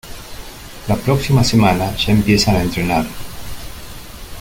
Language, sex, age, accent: Spanish, male, 50-59, Rioplatense: Argentina, Uruguay, este de Bolivia, Paraguay